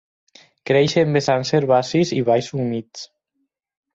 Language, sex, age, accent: Catalan, male, under 19, valencià